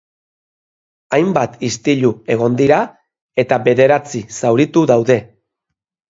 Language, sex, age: Basque, male, 50-59